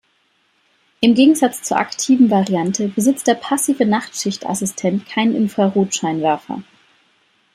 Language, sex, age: German, female, 30-39